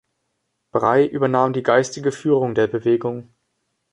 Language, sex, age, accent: German, male, under 19, Deutschland Deutsch